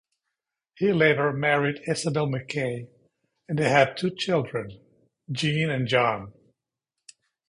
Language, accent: English, United States English